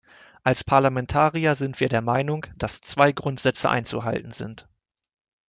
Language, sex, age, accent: German, male, 30-39, Deutschland Deutsch